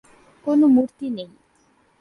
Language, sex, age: Bengali, female, 19-29